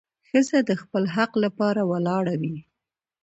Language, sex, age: Pashto, female, 19-29